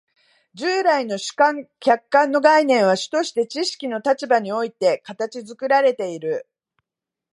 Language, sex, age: Japanese, female, 50-59